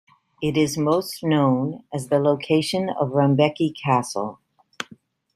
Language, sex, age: English, female, 60-69